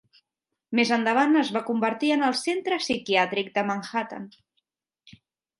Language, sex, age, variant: Catalan, female, 19-29, Central